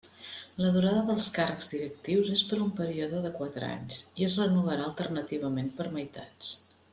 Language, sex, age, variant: Catalan, female, 50-59, Central